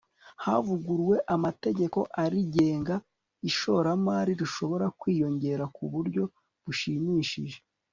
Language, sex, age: Kinyarwanda, male, 30-39